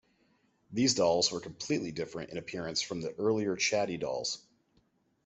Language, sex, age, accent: English, male, 30-39, United States English